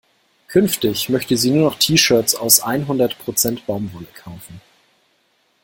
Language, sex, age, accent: German, male, 19-29, Deutschland Deutsch